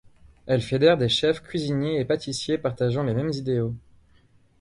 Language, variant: French, Français de métropole